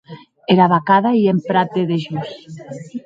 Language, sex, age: Occitan, female, 40-49